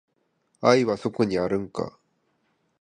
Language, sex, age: Japanese, male, 30-39